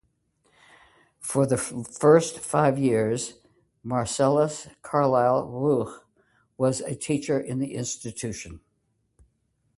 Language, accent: English, United States English